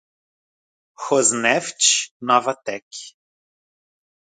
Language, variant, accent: Portuguese, Portuguese (Brasil), Gaucho